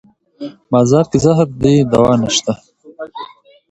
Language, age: Pashto, 19-29